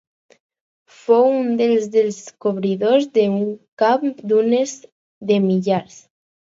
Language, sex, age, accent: Catalan, female, under 19, aprenent (recent, des del castellà)